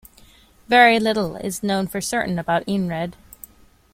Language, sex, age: English, female, 19-29